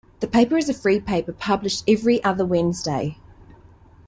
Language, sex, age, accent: English, female, 30-39, New Zealand English